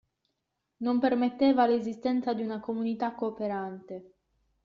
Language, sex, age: Italian, female, 19-29